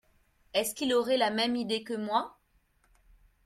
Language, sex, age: French, female, 40-49